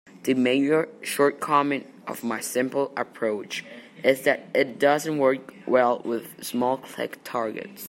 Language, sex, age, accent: English, male, under 19, England English